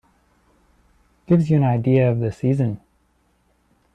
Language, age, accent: English, 19-29, United States English